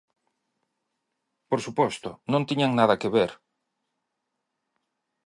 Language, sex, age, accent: Galician, male, 40-49, Normativo (estándar)